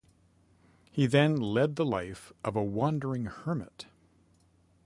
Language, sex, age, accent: English, male, 50-59, Canadian English